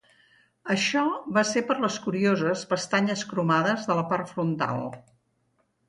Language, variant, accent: Catalan, Central, central